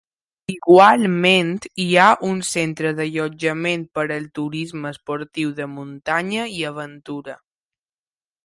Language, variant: Catalan, Balear